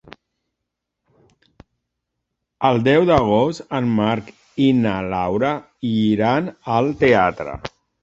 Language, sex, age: Catalan, male, 50-59